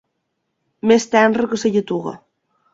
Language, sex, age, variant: Catalan, female, 19-29, Balear